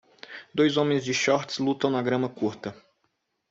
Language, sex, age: Portuguese, male, 19-29